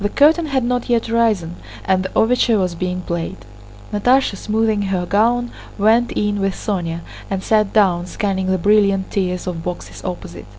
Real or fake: real